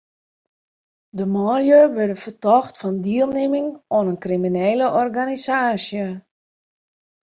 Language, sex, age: Western Frisian, female, 40-49